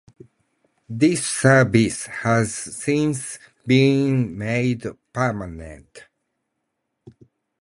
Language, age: English, 40-49